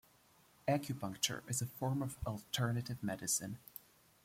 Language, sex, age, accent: English, male, 19-29, England English